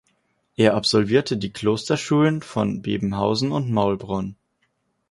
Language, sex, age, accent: German, male, 19-29, Deutschland Deutsch